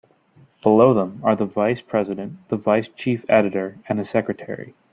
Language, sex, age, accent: English, male, 19-29, United States English